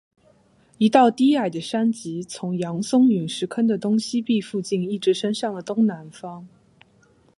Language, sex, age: Chinese, female, 19-29